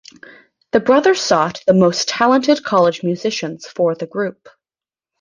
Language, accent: English, United States English